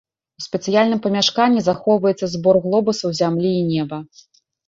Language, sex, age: Belarusian, female, 30-39